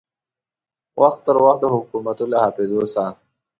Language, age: Pashto, 19-29